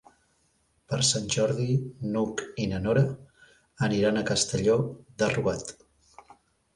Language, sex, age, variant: Catalan, male, 40-49, Central